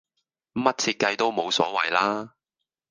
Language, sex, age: Cantonese, male, 30-39